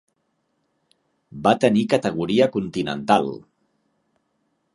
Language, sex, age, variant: Catalan, male, 40-49, Central